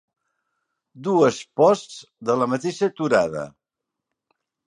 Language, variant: Catalan, Central